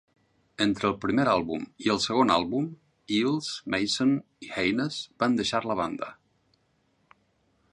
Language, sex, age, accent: Catalan, male, 50-59, valencià